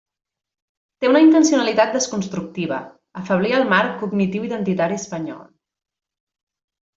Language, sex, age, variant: Catalan, female, 30-39, Central